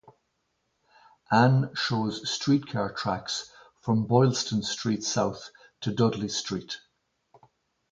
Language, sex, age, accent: English, male, 50-59, Irish English